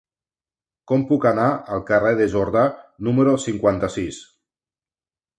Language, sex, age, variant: Catalan, male, 40-49, Nord-Occidental